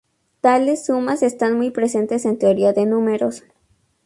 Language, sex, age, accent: Spanish, female, 19-29, México